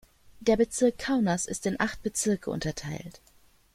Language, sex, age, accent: German, female, 30-39, Deutschland Deutsch